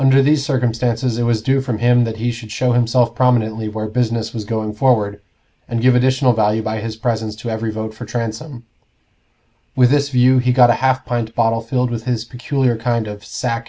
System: none